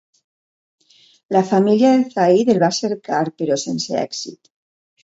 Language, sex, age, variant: Catalan, female, 50-59, Valencià meridional